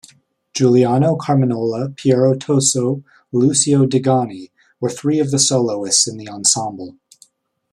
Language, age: English, 19-29